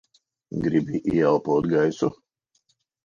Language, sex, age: Latvian, male, 50-59